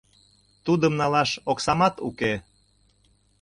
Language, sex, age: Mari, male, 60-69